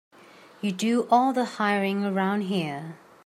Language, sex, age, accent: English, female, 19-29, England English